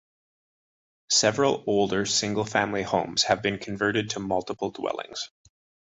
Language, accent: English, Canadian English